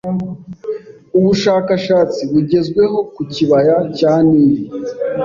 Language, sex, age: Kinyarwanda, male, 30-39